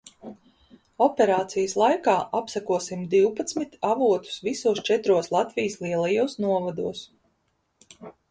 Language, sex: Latvian, female